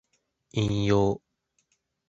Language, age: Japanese, 19-29